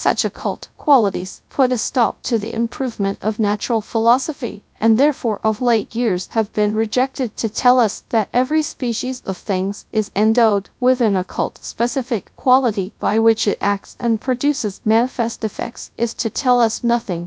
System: TTS, GradTTS